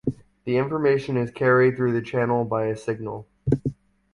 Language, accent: English, United States English